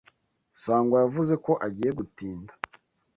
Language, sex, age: Kinyarwanda, male, 19-29